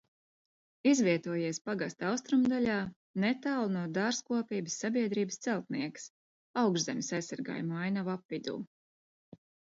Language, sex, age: Latvian, female, 40-49